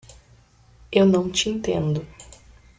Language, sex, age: Portuguese, female, 19-29